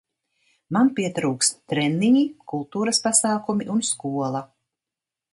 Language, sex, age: Latvian, female, 60-69